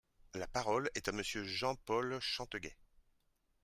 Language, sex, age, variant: French, male, 40-49, Français de métropole